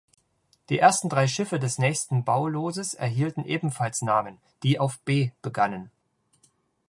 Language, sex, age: German, male, 40-49